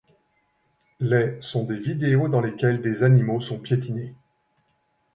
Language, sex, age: French, male, 50-59